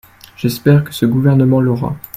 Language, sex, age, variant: French, male, 19-29, Français de métropole